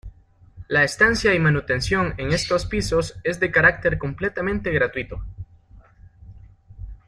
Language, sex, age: Spanish, male, 19-29